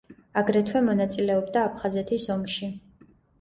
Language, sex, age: Georgian, female, 19-29